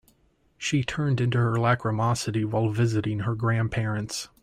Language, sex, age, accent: English, male, 19-29, United States English